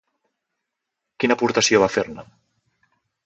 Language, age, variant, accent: Catalan, 30-39, Central, central